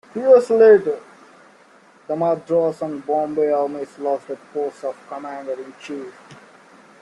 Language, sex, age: English, male, 19-29